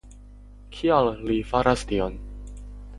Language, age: Esperanto, under 19